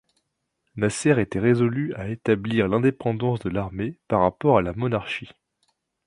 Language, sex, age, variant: French, male, 19-29, Français de métropole